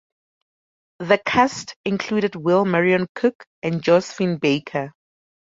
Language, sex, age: English, female, 19-29